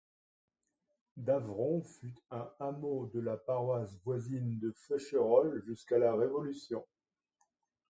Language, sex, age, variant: French, male, 60-69, Français de métropole